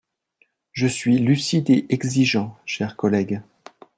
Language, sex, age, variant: French, male, 40-49, Français de métropole